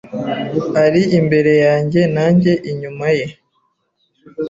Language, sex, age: Kinyarwanda, female, 30-39